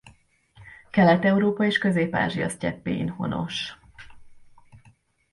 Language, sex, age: Hungarian, female, 40-49